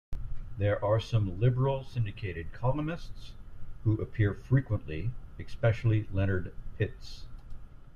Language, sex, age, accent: English, male, 50-59, United States English